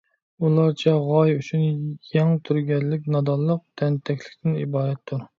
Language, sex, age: Uyghur, male, 30-39